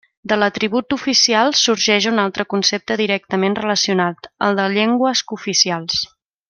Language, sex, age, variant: Catalan, female, 30-39, Central